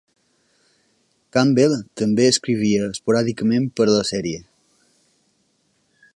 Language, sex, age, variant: Catalan, male, 19-29, Balear